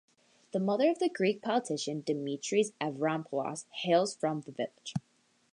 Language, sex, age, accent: English, female, under 19, United States English